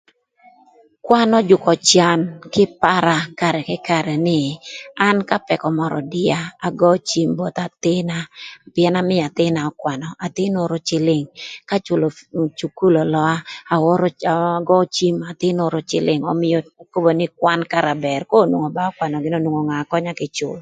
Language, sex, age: Thur, female, 50-59